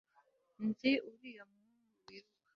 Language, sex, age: Kinyarwanda, female, 19-29